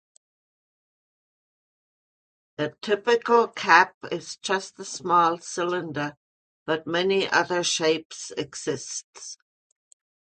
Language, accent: English, German